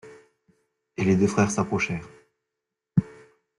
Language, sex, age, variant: French, male, 19-29, Français de métropole